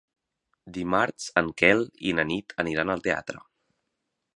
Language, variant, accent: Catalan, Central, Empordanès; Oriental